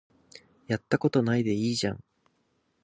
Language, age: Japanese, 19-29